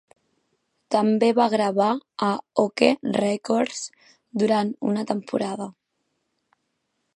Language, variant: Catalan, Central